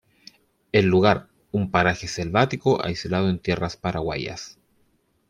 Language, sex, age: Spanish, male, 30-39